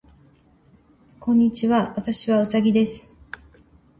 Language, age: Japanese, 50-59